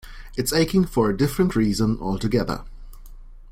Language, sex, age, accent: English, male, 30-39, England English